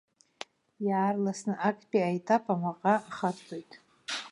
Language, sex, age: Abkhazian, female, 50-59